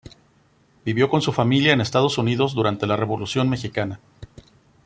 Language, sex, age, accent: Spanish, male, under 19, México